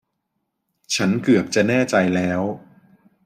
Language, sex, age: Thai, male, 30-39